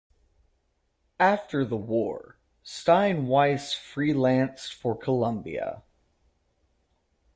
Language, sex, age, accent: English, male, 19-29, United States English